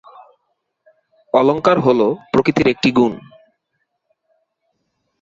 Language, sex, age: Bengali, male, 19-29